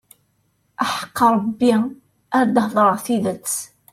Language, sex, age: Kabyle, female, 40-49